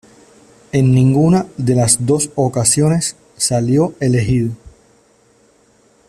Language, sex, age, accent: Spanish, male, 30-39, Caribe: Cuba, Venezuela, Puerto Rico, República Dominicana, Panamá, Colombia caribeña, México caribeño, Costa del golfo de México